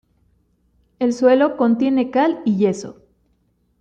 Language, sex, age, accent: Spanish, female, 19-29, México